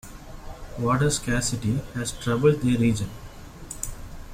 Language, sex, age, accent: English, male, 30-39, India and South Asia (India, Pakistan, Sri Lanka)